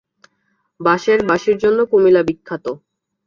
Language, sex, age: Bengali, female, 19-29